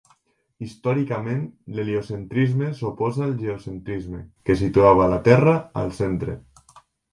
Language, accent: Catalan, valencià